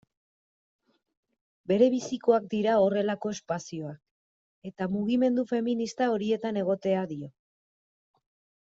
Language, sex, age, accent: Basque, female, 30-39, Erdialdekoa edo Nafarra (Gipuzkoa, Nafarroa)